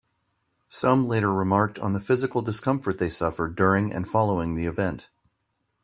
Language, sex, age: English, male, 30-39